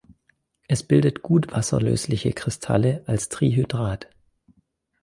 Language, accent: German, Deutschland Deutsch